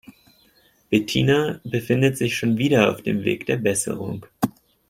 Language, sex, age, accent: German, male, 19-29, Deutschland Deutsch